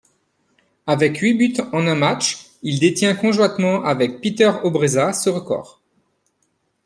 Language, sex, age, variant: French, male, 40-49, Français de métropole